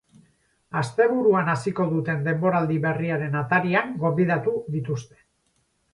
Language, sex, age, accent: Basque, male, 50-59, Mendebalekoa (Araba, Bizkaia, Gipuzkoako mendebaleko herri batzuk)